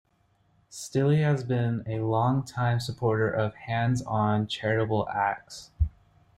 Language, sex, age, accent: English, male, 19-29, United States English